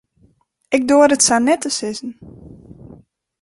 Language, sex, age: Western Frisian, female, 30-39